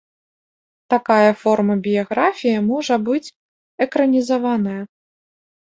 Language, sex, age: Belarusian, female, 19-29